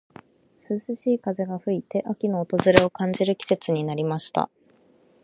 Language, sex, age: Japanese, female, 19-29